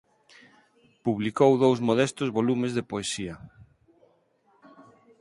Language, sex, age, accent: Galician, male, 40-49, Neofalante